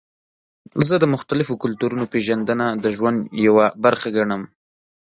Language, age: Pashto, 19-29